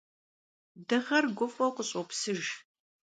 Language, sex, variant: Kabardian, female, Адыгэбзэ (Къэбэрдей, Кирил, псоми зэдай)